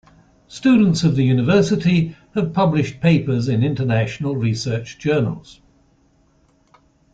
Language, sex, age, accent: English, male, 60-69, England English